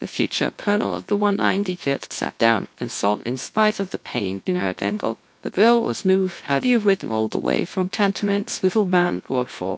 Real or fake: fake